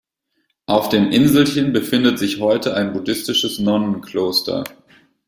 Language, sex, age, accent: German, male, 19-29, Deutschland Deutsch